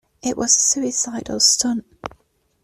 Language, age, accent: English, 19-29, England English